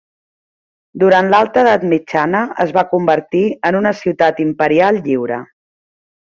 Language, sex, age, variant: Catalan, female, 40-49, Central